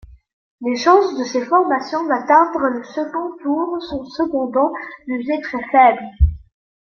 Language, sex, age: French, female, 19-29